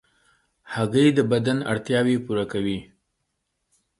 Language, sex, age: Pashto, male, 30-39